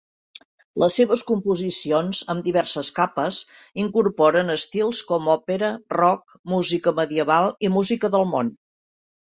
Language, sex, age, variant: Catalan, female, 60-69, Central